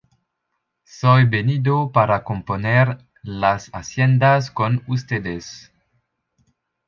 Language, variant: French, Français de métropole